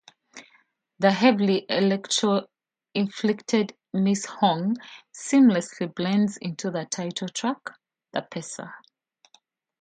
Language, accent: English, United States English